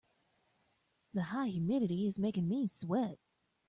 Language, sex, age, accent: English, female, 30-39, United States English